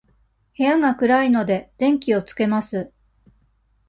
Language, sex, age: Japanese, female, 40-49